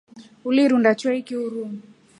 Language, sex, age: Rombo, female, 19-29